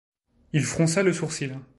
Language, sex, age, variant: French, male, 19-29, Français de métropole